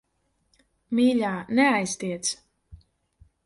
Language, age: Latvian, 30-39